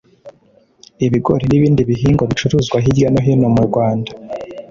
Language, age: Kinyarwanda, 19-29